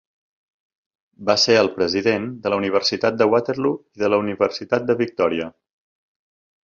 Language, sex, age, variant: Catalan, male, 40-49, Central